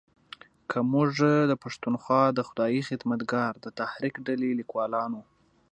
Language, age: Pashto, 19-29